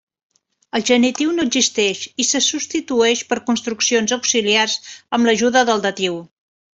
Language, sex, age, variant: Catalan, female, 50-59, Central